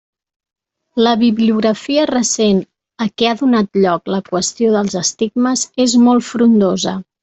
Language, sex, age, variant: Catalan, female, 40-49, Central